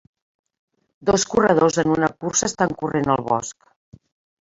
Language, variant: Catalan, Central